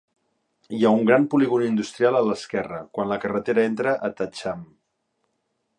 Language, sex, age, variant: Catalan, male, 50-59, Central